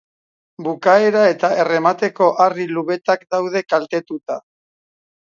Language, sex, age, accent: Basque, male, 60-69, Mendebalekoa (Araba, Bizkaia, Gipuzkoako mendebaleko herri batzuk)